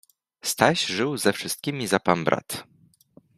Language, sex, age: Polish, male, 19-29